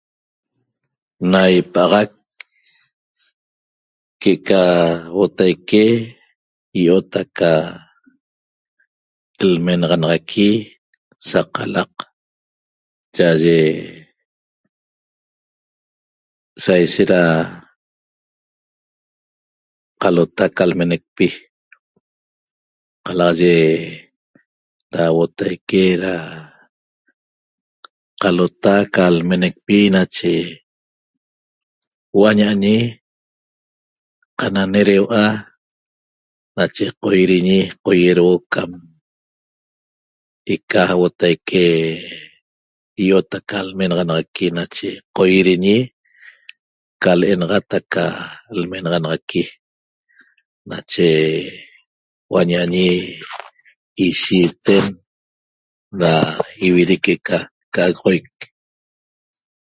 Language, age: Toba, 50-59